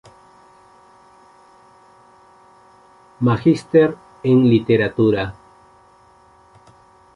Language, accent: Spanish, Andino-Pacífico: Colombia, Perú, Ecuador, oeste de Bolivia y Venezuela andina